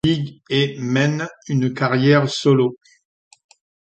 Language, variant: French, Français de métropole